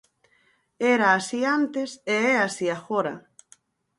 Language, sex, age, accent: Galician, female, 50-59, Atlántico (seseo e gheada)